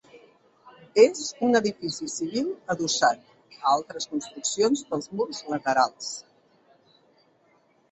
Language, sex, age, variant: Catalan, female, 50-59, Central